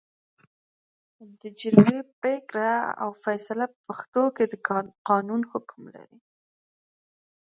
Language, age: Pashto, 19-29